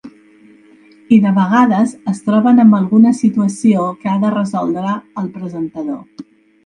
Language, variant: Catalan, Central